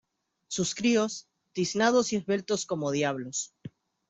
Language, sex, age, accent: Spanish, female, 40-49, Rioplatense: Argentina, Uruguay, este de Bolivia, Paraguay